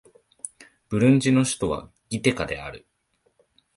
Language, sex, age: Japanese, male, 19-29